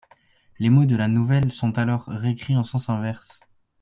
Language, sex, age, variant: French, male, under 19, Français de métropole